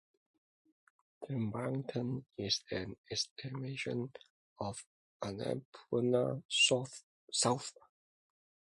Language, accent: English, Hong Kong English